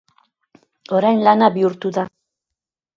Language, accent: Basque, Mendebalekoa (Araba, Bizkaia, Gipuzkoako mendebaleko herri batzuk)